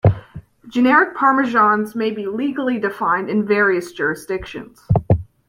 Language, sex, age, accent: English, female, under 19, United States English